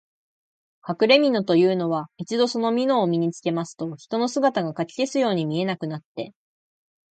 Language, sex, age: Japanese, female, 19-29